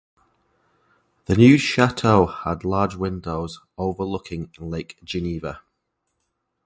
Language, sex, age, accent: English, male, 30-39, England English